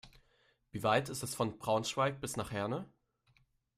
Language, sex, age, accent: German, male, 19-29, Deutschland Deutsch